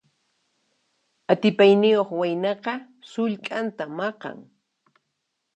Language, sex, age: Puno Quechua, female, 19-29